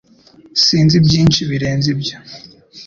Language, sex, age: Kinyarwanda, male, under 19